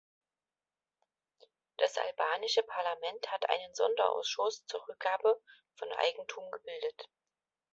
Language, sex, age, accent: German, female, 30-39, Deutschland Deutsch